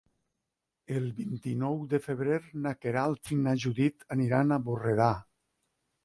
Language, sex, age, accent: Catalan, male, 60-69, valencià